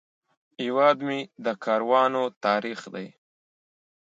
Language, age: Pashto, 19-29